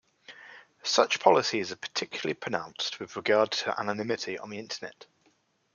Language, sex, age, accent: English, male, 19-29, England English